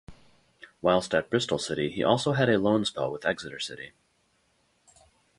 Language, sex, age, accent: English, male, 30-39, United States English